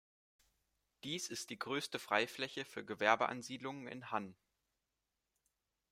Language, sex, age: German, male, 19-29